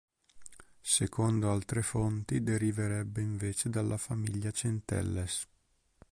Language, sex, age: Italian, male, 30-39